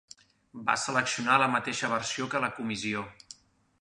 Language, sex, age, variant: Catalan, male, 40-49, Central